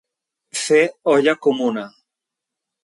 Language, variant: Catalan, Nord-Occidental